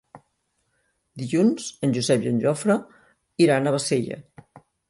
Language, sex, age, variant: Catalan, female, 50-59, Central